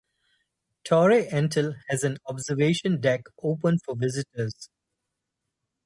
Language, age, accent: English, 30-39, United States English; India and South Asia (India, Pakistan, Sri Lanka)